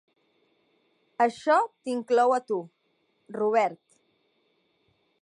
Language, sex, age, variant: Catalan, female, 30-39, Central